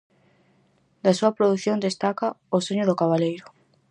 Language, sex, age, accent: Galician, female, under 19, Atlántico (seseo e gheada)